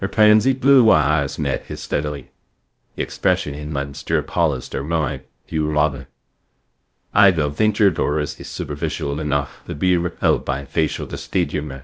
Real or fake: fake